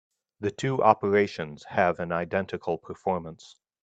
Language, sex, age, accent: English, male, 30-39, United States English